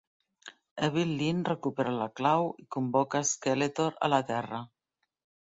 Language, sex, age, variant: Catalan, female, 50-59, Central